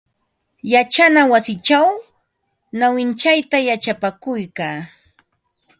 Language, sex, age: Ambo-Pasco Quechua, female, 50-59